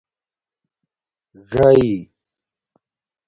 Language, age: Domaaki, 30-39